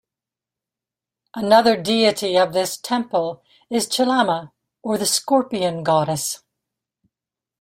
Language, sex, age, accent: English, female, 70-79, United States English